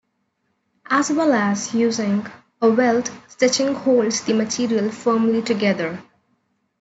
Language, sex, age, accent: English, female, 19-29, India and South Asia (India, Pakistan, Sri Lanka)